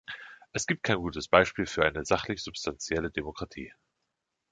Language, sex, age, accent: German, male, 30-39, Deutschland Deutsch